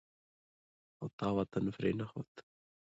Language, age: Pashto, 19-29